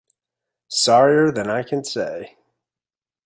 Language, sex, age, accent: English, male, 30-39, United States English